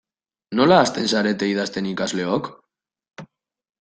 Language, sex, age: Basque, male, 19-29